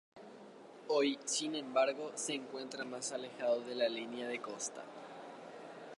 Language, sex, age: Spanish, male, under 19